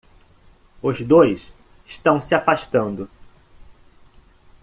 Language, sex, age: Portuguese, male, 30-39